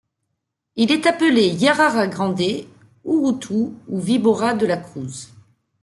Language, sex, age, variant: French, female, 40-49, Français de métropole